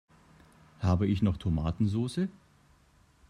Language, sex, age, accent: German, male, 30-39, Deutschland Deutsch